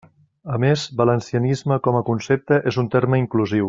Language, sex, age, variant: Catalan, male, 40-49, Central